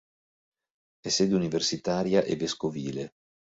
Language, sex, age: Italian, male, 40-49